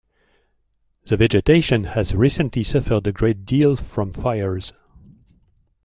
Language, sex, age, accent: English, male, 60-69, United States English